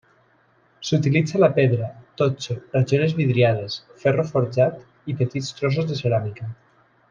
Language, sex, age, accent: Catalan, male, 30-39, valencià